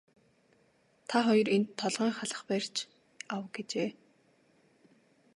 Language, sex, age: Mongolian, female, 19-29